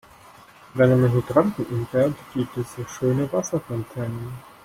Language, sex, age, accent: German, male, 19-29, Schweizerdeutsch